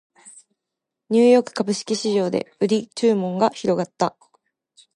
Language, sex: Japanese, female